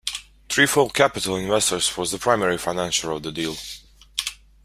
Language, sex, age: English, male, 19-29